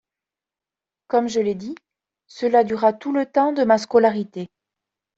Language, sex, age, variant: French, female, 19-29, Français de métropole